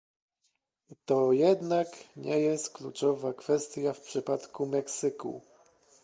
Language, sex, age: Polish, male, 30-39